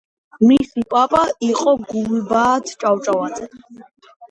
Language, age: Georgian, under 19